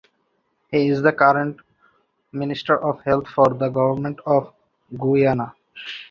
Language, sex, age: English, male, 19-29